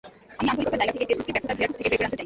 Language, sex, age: Bengali, male, 19-29